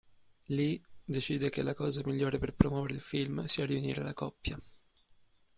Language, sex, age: Italian, male, 19-29